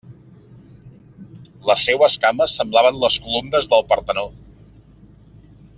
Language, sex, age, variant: Catalan, male, 30-39, Central